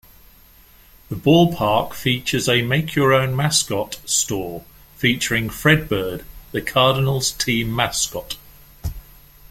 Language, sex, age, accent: English, male, 60-69, England English